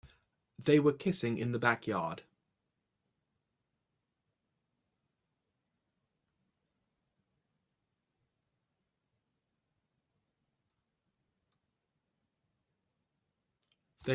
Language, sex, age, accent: English, male, 30-39, England English